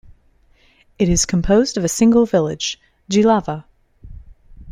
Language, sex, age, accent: English, female, 30-39, United States English